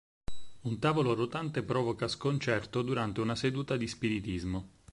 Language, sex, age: Italian, male, 19-29